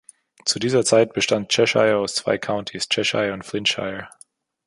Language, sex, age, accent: German, male, 19-29, Deutschland Deutsch